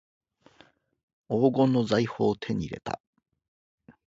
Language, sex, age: Japanese, male, 40-49